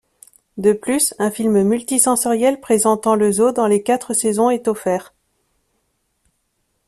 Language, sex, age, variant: French, female, 30-39, Français de métropole